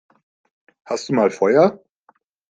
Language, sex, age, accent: German, male, 19-29, Deutschland Deutsch